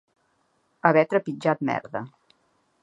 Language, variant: Catalan, Central